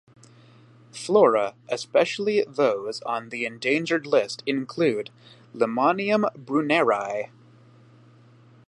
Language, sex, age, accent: English, male, 19-29, Canadian English